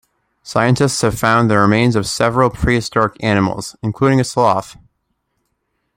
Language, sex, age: English, male, 19-29